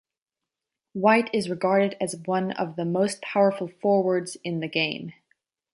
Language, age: English, under 19